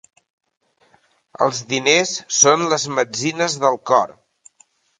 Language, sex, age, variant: Catalan, male, 70-79, Central